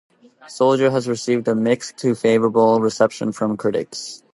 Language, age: English, 19-29